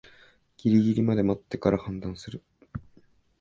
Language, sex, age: Japanese, male, 19-29